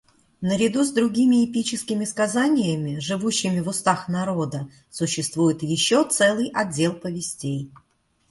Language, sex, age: Russian, female, 40-49